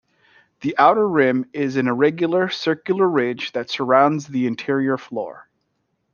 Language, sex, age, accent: English, male, 30-39, United States English